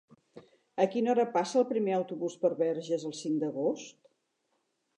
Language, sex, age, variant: Catalan, female, 60-69, Central